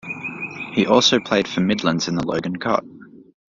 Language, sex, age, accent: English, male, 19-29, Australian English